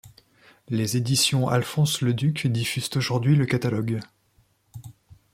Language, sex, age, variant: French, male, 30-39, Français de métropole